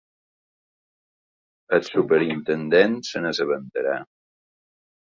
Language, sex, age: Catalan, male, 50-59